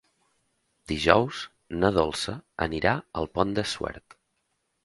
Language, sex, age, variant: Catalan, male, 30-39, Central